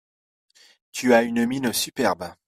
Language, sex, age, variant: French, male, 30-39, Français de métropole